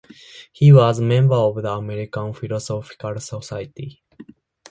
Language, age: English, 19-29